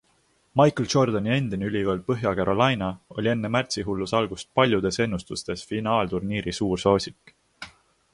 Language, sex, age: Estonian, male, 19-29